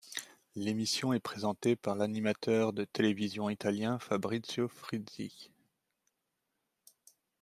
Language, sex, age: French, male, 30-39